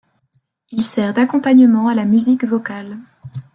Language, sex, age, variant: French, female, 19-29, Français de métropole